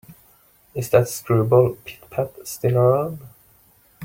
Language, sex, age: English, male, 30-39